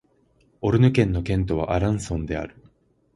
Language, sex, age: Japanese, male, 19-29